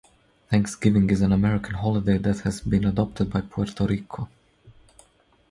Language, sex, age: English, male, 30-39